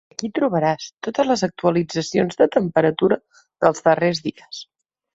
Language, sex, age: Catalan, female, 30-39